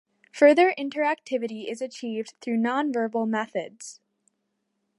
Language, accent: English, United States English